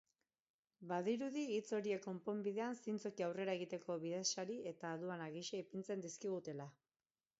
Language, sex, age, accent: Basque, female, 40-49, Erdialdekoa edo Nafarra (Gipuzkoa, Nafarroa)